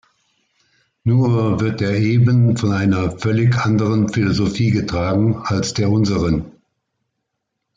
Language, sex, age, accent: German, male, 60-69, Deutschland Deutsch